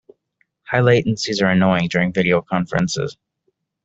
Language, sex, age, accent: English, male, 19-29, United States English